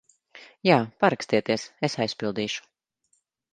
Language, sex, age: Latvian, female, 19-29